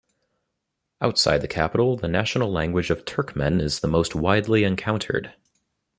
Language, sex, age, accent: English, male, 19-29, United States English